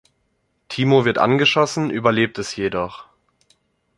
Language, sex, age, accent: German, male, 19-29, Deutschland Deutsch